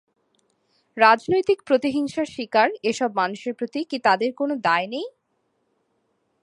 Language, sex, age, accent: Bengali, female, 19-29, প্রমিত